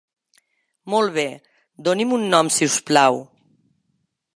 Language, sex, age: Catalan, female, 60-69